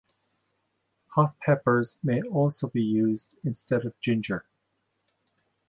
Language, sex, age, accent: English, male, 50-59, Irish English